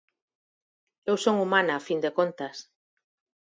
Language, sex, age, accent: Galician, female, 50-59, Normativo (estándar)